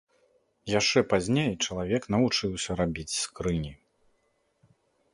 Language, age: Belarusian, 30-39